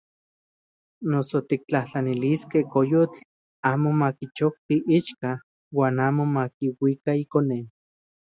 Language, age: Central Puebla Nahuatl, 30-39